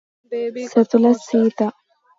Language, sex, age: Telugu, female, 19-29